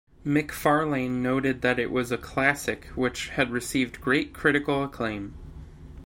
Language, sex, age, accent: English, male, 19-29, United States English